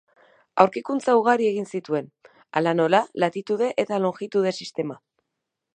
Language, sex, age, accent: Basque, female, 30-39, Erdialdekoa edo Nafarra (Gipuzkoa, Nafarroa)